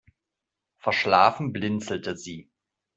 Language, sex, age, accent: German, male, 40-49, Deutschland Deutsch